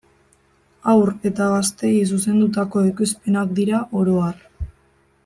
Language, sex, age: Basque, female, 19-29